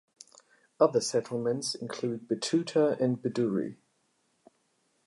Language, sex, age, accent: English, male, 30-39, United States English